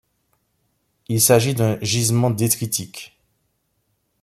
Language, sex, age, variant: French, male, 30-39, Français des départements et régions d'outre-mer